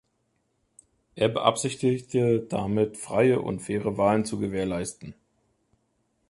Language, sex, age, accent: German, male, 30-39, Deutschland Deutsch